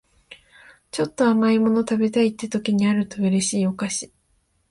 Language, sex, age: Japanese, female, 19-29